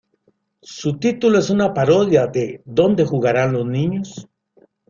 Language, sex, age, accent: Spanish, male, 50-59, América central